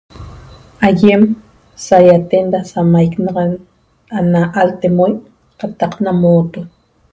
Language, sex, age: Toba, female, 40-49